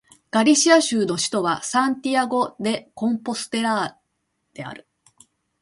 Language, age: Japanese, 40-49